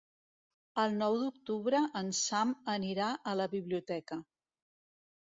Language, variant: Catalan, Central